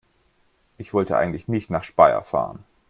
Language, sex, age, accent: German, male, 19-29, Deutschland Deutsch